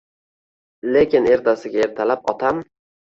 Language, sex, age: Uzbek, male, 19-29